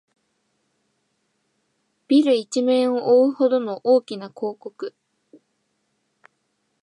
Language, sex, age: Japanese, female, 19-29